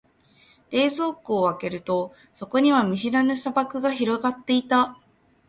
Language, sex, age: Japanese, female, 19-29